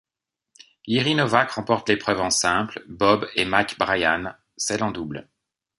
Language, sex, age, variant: French, male, 50-59, Français de métropole